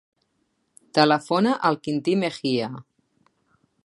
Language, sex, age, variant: Catalan, female, 30-39, Central